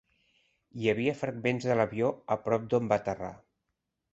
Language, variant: Catalan, Central